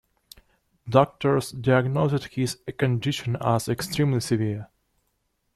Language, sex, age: English, male, 19-29